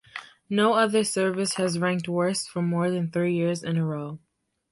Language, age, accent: English, under 19, United States English